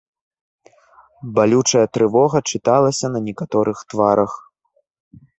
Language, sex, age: Belarusian, male, 19-29